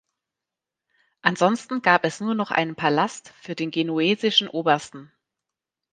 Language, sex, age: German, female, 40-49